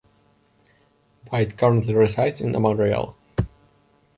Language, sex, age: English, male, 30-39